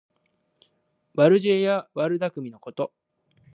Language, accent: Japanese, 日本人